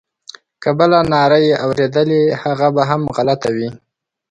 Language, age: Pashto, 19-29